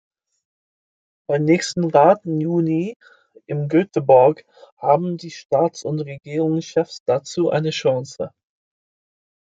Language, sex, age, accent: German, male, 19-29, Britisches Deutsch